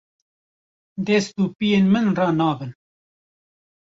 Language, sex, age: Kurdish, male, 50-59